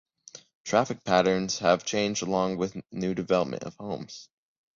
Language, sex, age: English, male, under 19